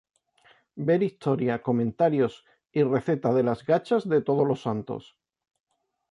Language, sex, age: Spanish, male, 40-49